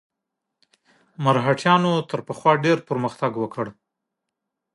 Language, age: Pashto, 40-49